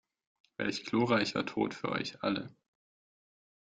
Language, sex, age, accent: German, male, 19-29, Deutschland Deutsch